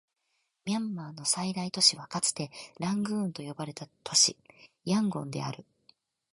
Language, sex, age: Japanese, female, 19-29